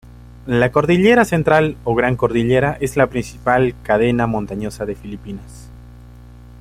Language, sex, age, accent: Spanish, male, 19-29, Andino-Pacífico: Colombia, Perú, Ecuador, oeste de Bolivia y Venezuela andina